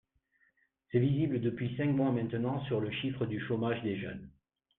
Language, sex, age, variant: French, male, 50-59, Français de métropole